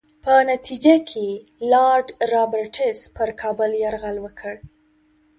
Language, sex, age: Pashto, female, under 19